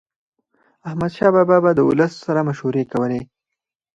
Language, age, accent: Pashto, 30-39, پکتیا ولایت، احمدزی